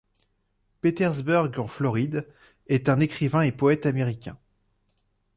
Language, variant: French, Français de métropole